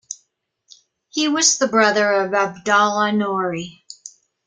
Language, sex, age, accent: English, female, 70-79, United States English